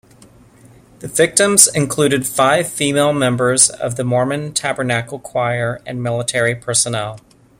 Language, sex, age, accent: English, male, 40-49, United States English